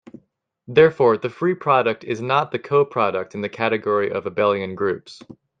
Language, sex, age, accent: English, female, 19-29, United States English